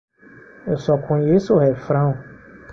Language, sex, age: Portuguese, male, 30-39